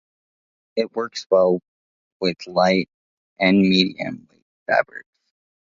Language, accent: English, United States English